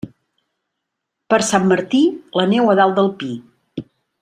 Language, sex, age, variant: Catalan, female, 60-69, Central